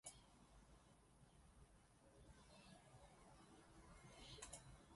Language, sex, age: Spanish, female, 40-49